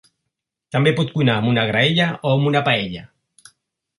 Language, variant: Catalan, Central